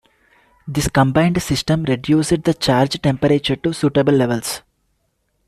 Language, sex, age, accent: English, male, 19-29, India and South Asia (India, Pakistan, Sri Lanka)